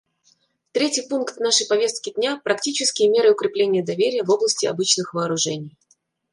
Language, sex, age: Russian, female, 30-39